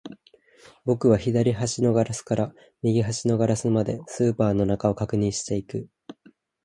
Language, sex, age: Japanese, male, 19-29